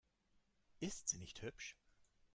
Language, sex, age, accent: German, male, 30-39, Deutschland Deutsch